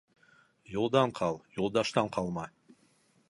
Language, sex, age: Bashkir, male, 40-49